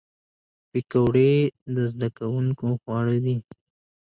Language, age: Pashto, 19-29